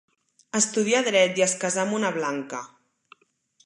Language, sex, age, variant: Catalan, female, 30-39, Central